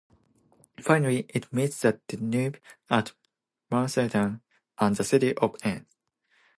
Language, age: English, 19-29